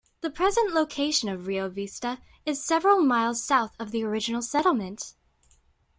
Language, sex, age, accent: English, female, under 19, United States English